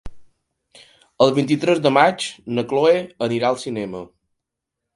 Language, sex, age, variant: Catalan, male, 19-29, Balear